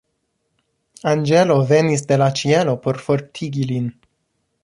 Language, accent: Esperanto, Internacia